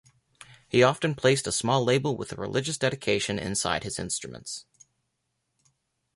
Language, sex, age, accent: English, male, 19-29, United States English